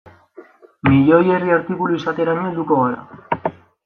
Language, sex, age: Basque, male, 19-29